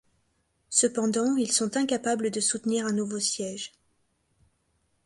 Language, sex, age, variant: French, female, 19-29, Français de métropole